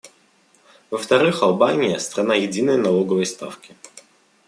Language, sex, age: Russian, male, 19-29